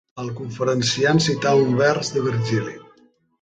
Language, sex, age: Catalan, male, 70-79